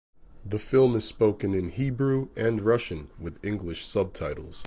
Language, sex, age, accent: English, male, 40-49, United States English